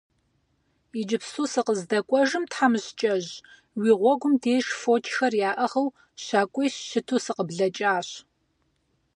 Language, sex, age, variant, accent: Kabardian, female, 30-39, Адыгэбзэ (Къэбэрдей, Кирил, псоми зэдай), Джылэхъстэней (Gilahsteney)